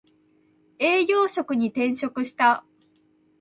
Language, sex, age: Japanese, female, 19-29